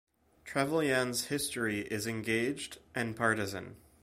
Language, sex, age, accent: English, male, 19-29, Canadian English